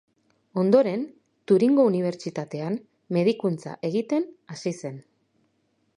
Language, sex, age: Basque, female, 40-49